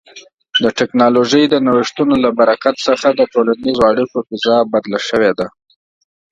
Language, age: Pashto, 30-39